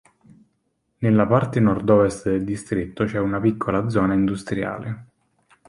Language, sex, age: Italian, male, 19-29